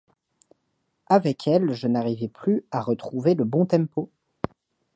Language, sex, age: French, male, under 19